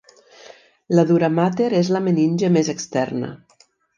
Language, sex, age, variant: Catalan, female, 40-49, Central